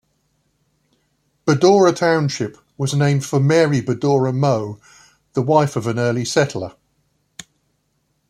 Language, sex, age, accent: English, male, 60-69, England English